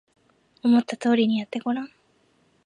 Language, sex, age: Japanese, female, 19-29